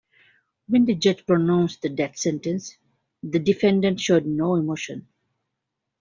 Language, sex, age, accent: English, female, 40-49, England English